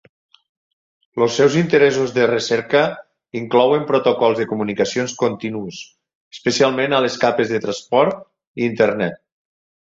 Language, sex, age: Catalan, male, 50-59